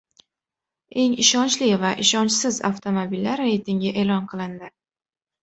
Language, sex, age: Uzbek, female, 19-29